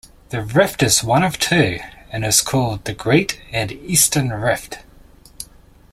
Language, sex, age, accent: English, male, 30-39, New Zealand English